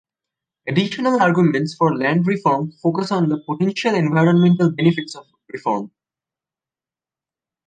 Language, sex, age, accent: English, male, 19-29, India and South Asia (India, Pakistan, Sri Lanka)